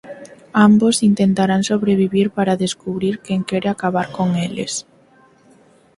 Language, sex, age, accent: Galician, female, under 19, Normativo (estándar)